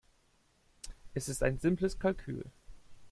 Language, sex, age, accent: German, male, 30-39, Deutschland Deutsch